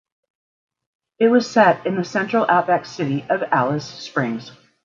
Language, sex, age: English, female, 50-59